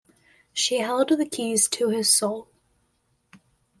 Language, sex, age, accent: English, female, under 19, United States English